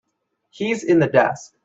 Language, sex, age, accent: English, male, 19-29, United States English